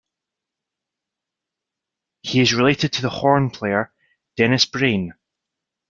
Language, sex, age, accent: English, male, 30-39, Scottish English